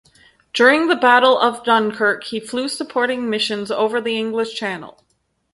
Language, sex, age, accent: English, female, 30-39, Canadian English